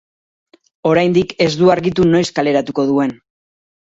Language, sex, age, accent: Basque, female, 30-39, Mendebalekoa (Araba, Bizkaia, Gipuzkoako mendebaleko herri batzuk)